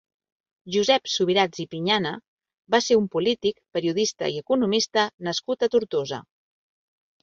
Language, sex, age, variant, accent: Catalan, female, 40-49, Central, central